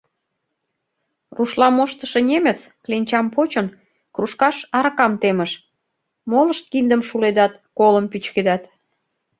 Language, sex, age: Mari, female, 40-49